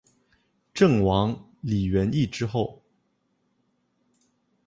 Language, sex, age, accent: Chinese, male, 19-29, 出生地：浙江省